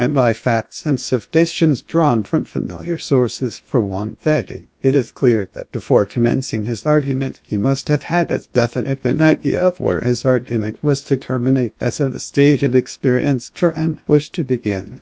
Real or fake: fake